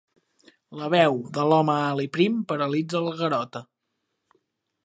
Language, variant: Catalan, Central